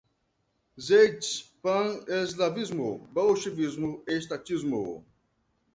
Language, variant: Portuguese, Portuguese (Brasil)